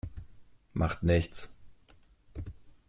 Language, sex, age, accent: German, male, 30-39, Deutschland Deutsch